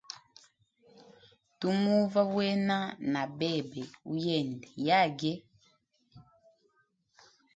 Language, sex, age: Hemba, female, 19-29